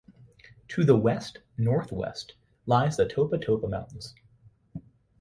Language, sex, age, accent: English, male, 19-29, United States English